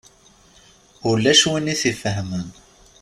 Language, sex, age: Kabyle, male, 30-39